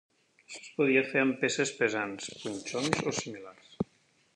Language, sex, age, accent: Catalan, male, 50-59, valencià